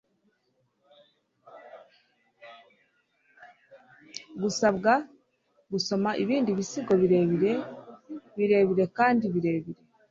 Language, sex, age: Kinyarwanda, female, 30-39